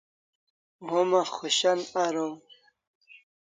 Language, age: Kalasha, 19-29